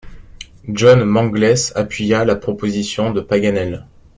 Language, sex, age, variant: French, male, 19-29, Français de métropole